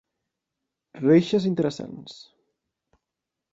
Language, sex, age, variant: Catalan, male, 19-29, Central